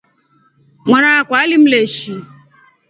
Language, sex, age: Rombo, female, 30-39